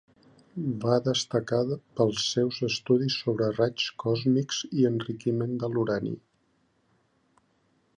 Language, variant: Catalan, Central